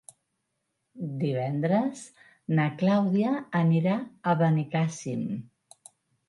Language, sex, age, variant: Catalan, female, 50-59, Central